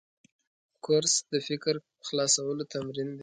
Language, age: Pashto, 19-29